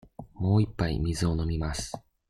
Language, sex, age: Japanese, male, under 19